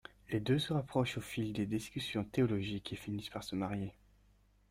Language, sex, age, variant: French, male, under 19, Français de métropole